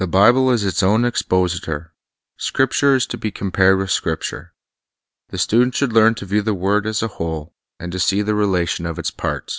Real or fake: real